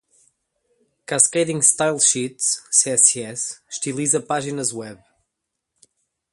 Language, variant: Portuguese, Portuguese (Portugal)